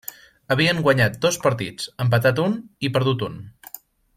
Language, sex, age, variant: Catalan, male, 19-29, Central